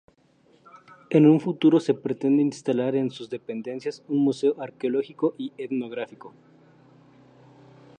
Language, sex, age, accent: Spanish, male, 19-29, México